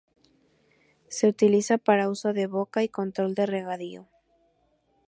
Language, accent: Spanish, México